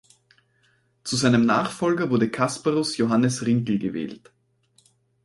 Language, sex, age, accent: German, male, 19-29, Österreichisches Deutsch